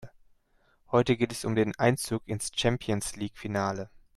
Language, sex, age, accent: German, male, 19-29, Deutschland Deutsch